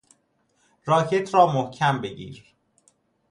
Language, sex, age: Persian, male, 30-39